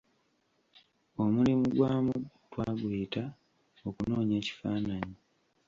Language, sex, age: Ganda, male, 19-29